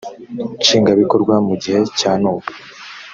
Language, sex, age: Kinyarwanda, male, 19-29